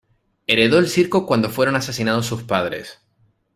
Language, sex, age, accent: Spanish, male, 19-29, España: Islas Canarias